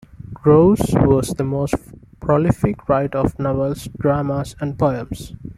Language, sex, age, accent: English, male, 19-29, India and South Asia (India, Pakistan, Sri Lanka)